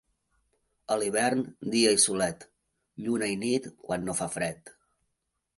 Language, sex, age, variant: Catalan, male, 50-59, Central